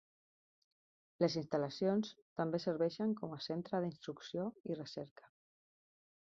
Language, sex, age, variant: Catalan, female, 50-59, Central